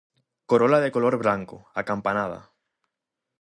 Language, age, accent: Spanish, 19-29, España: Islas Canarias